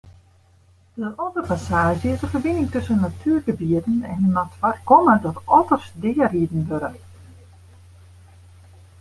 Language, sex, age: Western Frisian, female, 40-49